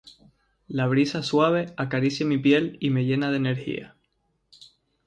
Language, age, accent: Spanish, 19-29, España: Islas Canarias